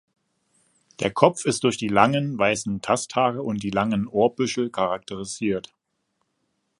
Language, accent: German, Deutschland Deutsch